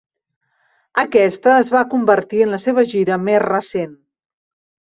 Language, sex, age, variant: Catalan, female, 50-59, Central